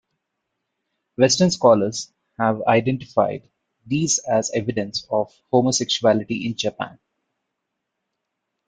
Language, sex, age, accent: English, male, 30-39, India and South Asia (India, Pakistan, Sri Lanka)